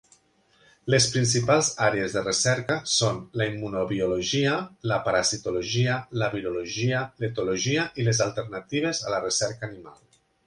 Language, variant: Catalan, Nord-Occidental